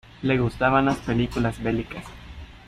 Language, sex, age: Spanish, male, 30-39